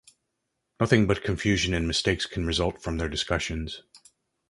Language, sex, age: English, male, 60-69